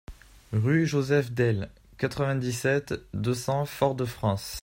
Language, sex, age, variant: French, male, 19-29, Français de métropole